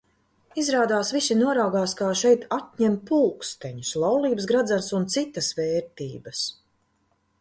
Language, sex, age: Latvian, female, 40-49